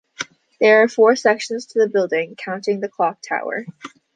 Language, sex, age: English, female, under 19